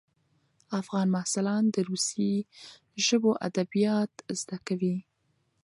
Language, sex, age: Pashto, female, 19-29